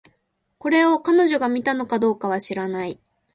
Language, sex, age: Japanese, female, 19-29